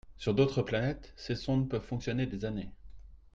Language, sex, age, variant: French, male, 30-39, Français de métropole